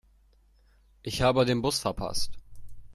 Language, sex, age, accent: German, male, under 19, Deutschland Deutsch